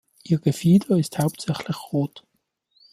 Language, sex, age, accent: German, male, 19-29, Schweizerdeutsch